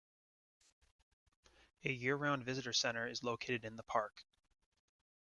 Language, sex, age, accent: English, male, 19-29, United States English